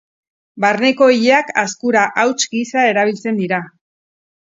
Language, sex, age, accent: Basque, female, 40-49, Erdialdekoa edo Nafarra (Gipuzkoa, Nafarroa)